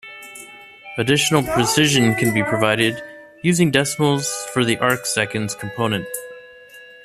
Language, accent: English, United States English